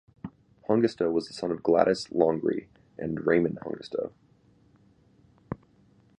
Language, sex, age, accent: English, male, 19-29, United States English